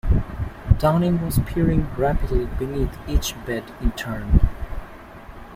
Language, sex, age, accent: English, male, under 19, United States English